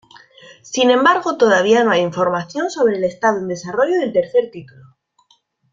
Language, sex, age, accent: Spanish, female, 19-29, España: Norte peninsular (Asturias, Castilla y León, Cantabria, País Vasco, Navarra, Aragón, La Rioja, Guadalajara, Cuenca)